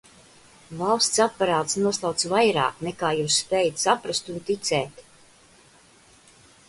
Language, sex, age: Latvian, female, 50-59